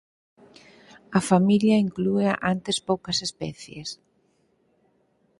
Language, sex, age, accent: Galician, female, 50-59, Normativo (estándar)